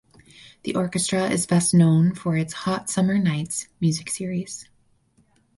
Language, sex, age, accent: English, female, 19-29, United States English